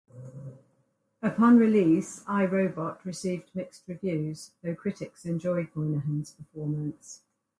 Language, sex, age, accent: English, female, 60-69, England English